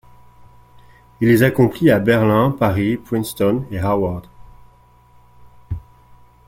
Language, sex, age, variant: French, male, 40-49, Français de métropole